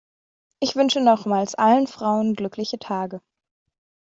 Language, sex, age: German, female, under 19